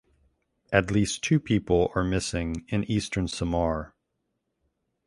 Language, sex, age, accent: English, male, 40-49, United States English